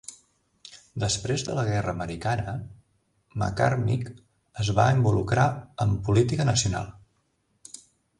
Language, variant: Catalan, Central